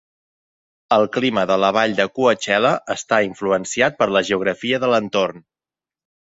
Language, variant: Catalan, Central